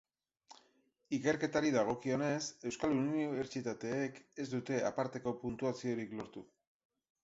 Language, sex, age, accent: Basque, male, 50-59, Erdialdekoa edo Nafarra (Gipuzkoa, Nafarroa)